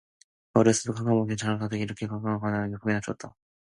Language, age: Korean, 19-29